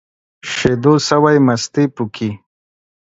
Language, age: Pashto, 30-39